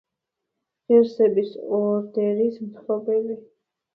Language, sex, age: Georgian, female, under 19